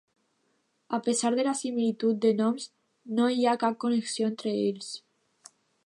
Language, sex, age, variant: Catalan, female, under 19, Alacantí